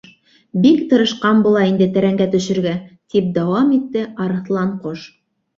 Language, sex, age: Bashkir, female, 30-39